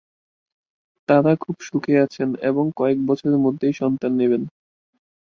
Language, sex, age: Bengali, male, 19-29